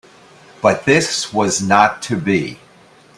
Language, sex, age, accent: English, male, 60-69, United States English